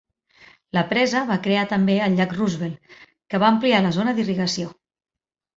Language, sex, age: Catalan, female, 40-49